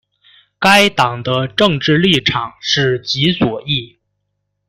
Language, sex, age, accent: Chinese, male, 19-29, 出生地：河北省